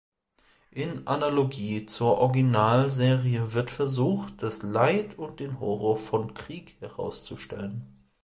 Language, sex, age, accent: German, male, 19-29, Deutschland Deutsch